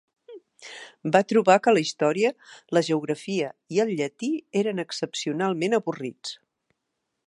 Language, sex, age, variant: Catalan, female, 50-59, Central